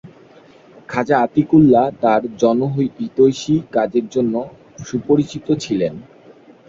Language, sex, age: Bengali, male, 19-29